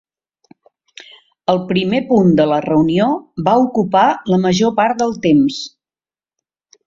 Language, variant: Catalan, Central